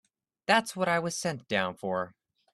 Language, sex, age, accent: English, male, 19-29, United States English